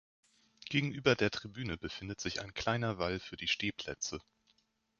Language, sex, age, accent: German, male, 19-29, Deutschland Deutsch